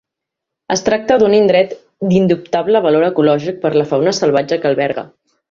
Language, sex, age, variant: Catalan, female, 19-29, Central